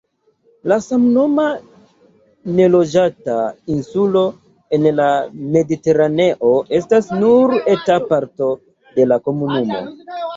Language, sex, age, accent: Esperanto, male, 30-39, Internacia